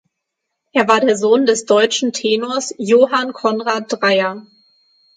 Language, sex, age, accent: German, female, 19-29, Deutschland Deutsch; Hochdeutsch